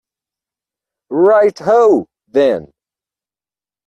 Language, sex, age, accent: English, male, 30-39, United States English